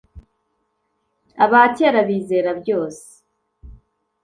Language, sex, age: Kinyarwanda, female, 19-29